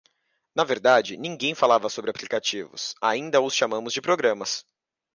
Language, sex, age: Portuguese, male, 19-29